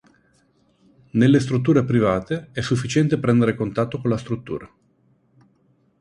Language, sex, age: Italian, male, 50-59